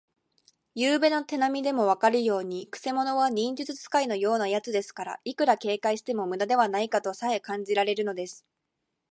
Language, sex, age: Japanese, female, 19-29